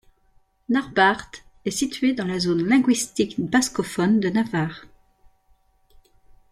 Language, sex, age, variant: French, female, 50-59, Français de métropole